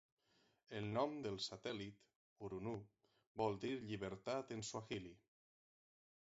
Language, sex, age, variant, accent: Catalan, male, 30-39, Valencià meridional, central; valencià